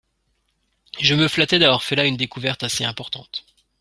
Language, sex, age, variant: French, male, 30-39, Français de métropole